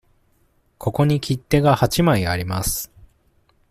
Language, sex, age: Japanese, male, 19-29